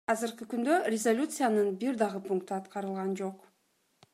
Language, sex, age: Kyrgyz, female, 30-39